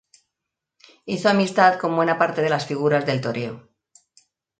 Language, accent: Spanish, España: Centro-Sur peninsular (Madrid, Toledo, Castilla-La Mancha)